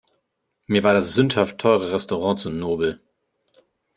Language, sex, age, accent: German, male, 30-39, Deutschland Deutsch